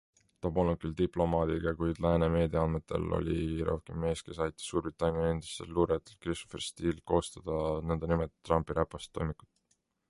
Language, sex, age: Estonian, male, 19-29